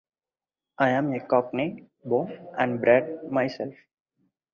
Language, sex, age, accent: English, male, 19-29, India and South Asia (India, Pakistan, Sri Lanka)